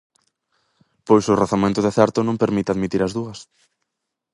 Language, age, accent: Galician, under 19, Central (gheada); Oriental (común en zona oriental)